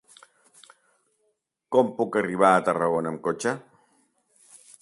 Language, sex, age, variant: Catalan, male, 60-69, Septentrional